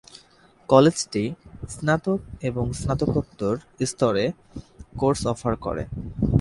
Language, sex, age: Bengali, male, 19-29